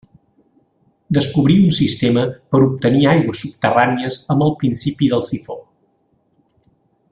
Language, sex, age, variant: Catalan, male, 50-59, Central